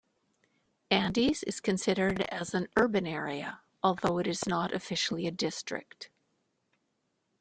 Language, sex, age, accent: English, female, 50-59, Canadian English